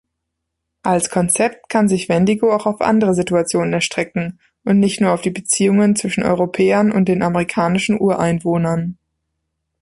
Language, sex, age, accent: German, female, 19-29, Deutschland Deutsch